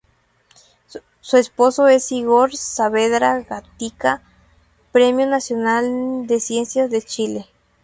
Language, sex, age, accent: Spanish, male, 19-29, México